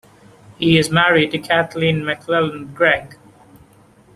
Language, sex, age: English, male, 19-29